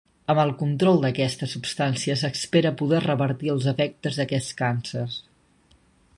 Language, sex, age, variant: Catalan, male, 19-29, Nord-Occidental